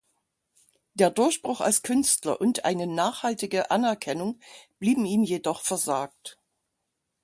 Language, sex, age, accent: German, female, 60-69, Deutschland Deutsch